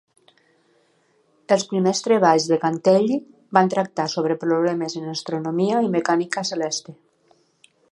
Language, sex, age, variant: Catalan, female, 50-59, Nord-Occidental